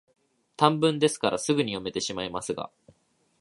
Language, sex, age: Japanese, male, 19-29